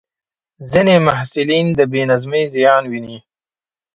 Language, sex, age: Pashto, male, 30-39